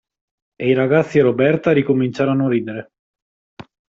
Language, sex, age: Italian, male, 19-29